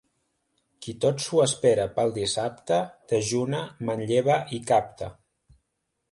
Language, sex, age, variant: Catalan, male, 30-39, Central